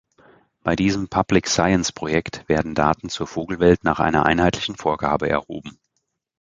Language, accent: German, Deutschland Deutsch